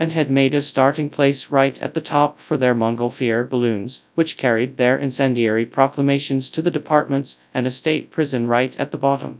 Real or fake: fake